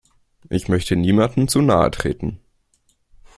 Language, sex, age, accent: German, male, under 19, Deutschland Deutsch